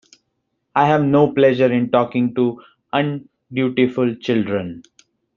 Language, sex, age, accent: English, male, 30-39, India and South Asia (India, Pakistan, Sri Lanka)